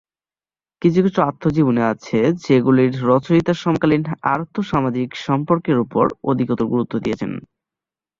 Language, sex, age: Bengali, male, under 19